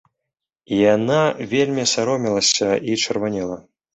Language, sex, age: Belarusian, male, 19-29